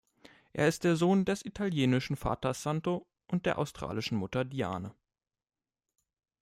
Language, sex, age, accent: German, male, 19-29, Deutschland Deutsch